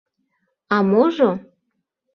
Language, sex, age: Mari, female, 19-29